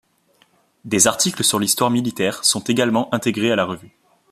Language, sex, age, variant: French, male, 19-29, Français de métropole